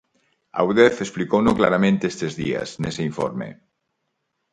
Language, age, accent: Galician, 50-59, Normativo (estándar)